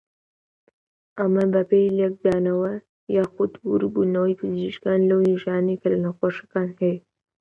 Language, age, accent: Central Kurdish, 19-29, سۆرانی